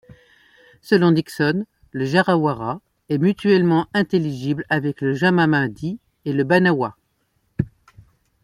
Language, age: French, 60-69